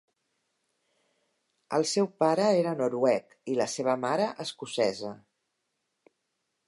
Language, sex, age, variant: Catalan, female, 60-69, Central